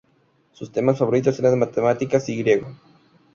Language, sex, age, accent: Spanish, male, 19-29, México